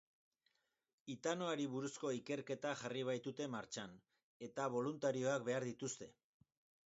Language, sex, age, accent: Basque, male, 60-69, Mendebalekoa (Araba, Bizkaia, Gipuzkoako mendebaleko herri batzuk)